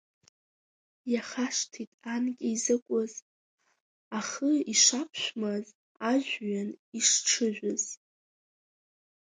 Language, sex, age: Abkhazian, female, under 19